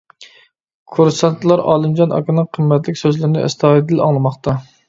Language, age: Uyghur, 40-49